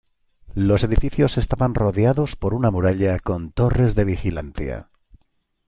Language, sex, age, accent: Spanish, male, 50-59, España: Centro-Sur peninsular (Madrid, Toledo, Castilla-La Mancha)